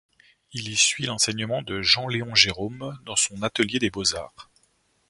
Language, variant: French, Français de métropole